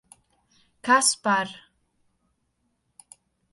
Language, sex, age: Latvian, female, 19-29